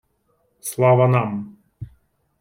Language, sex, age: Russian, male, 30-39